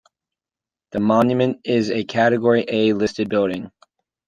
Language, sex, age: English, male, 19-29